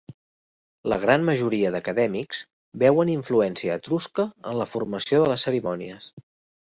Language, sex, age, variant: Catalan, male, 30-39, Central